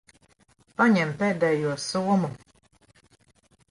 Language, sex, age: Latvian, female, 50-59